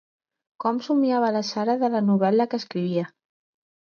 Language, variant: Catalan, Central